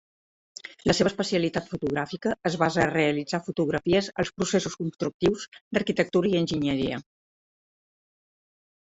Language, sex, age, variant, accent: Catalan, female, 70-79, Central, central